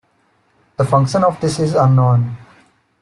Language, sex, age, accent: English, male, 19-29, India and South Asia (India, Pakistan, Sri Lanka)